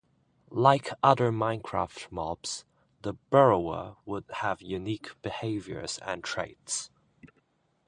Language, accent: English, Hong Kong English